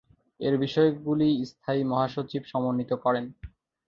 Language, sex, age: Bengali, male, 19-29